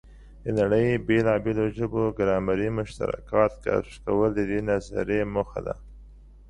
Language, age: Pashto, 40-49